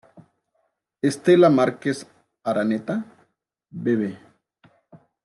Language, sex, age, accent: Spanish, male, 50-59, México